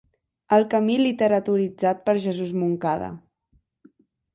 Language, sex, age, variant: Catalan, female, under 19, Central